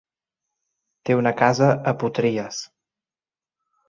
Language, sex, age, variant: Catalan, male, 40-49, Central